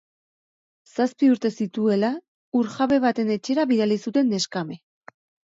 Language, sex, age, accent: Basque, female, 40-49, Erdialdekoa edo Nafarra (Gipuzkoa, Nafarroa)